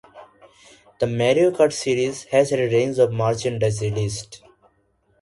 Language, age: English, 19-29